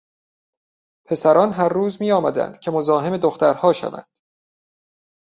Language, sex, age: Persian, male, 40-49